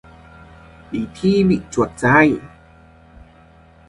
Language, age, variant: Vietnamese, 19-29, Hà Nội